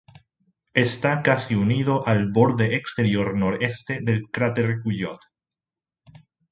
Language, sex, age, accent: Spanish, male, under 19, Rioplatense: Argentina, Uruguay, este de Bolivia, Paraguay